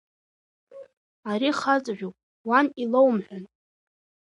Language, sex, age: Abkhazian, female, 19-29